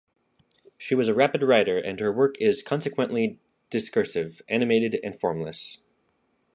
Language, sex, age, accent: English, male, 19-29, United States English